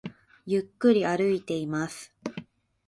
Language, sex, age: Japanese, female, 19-29